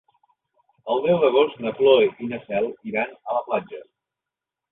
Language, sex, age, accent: Catalan, male, 40-49, central; nord-occidental